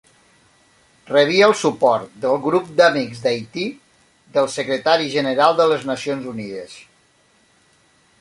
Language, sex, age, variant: Catalan, male, 40-49, Nord-Occidental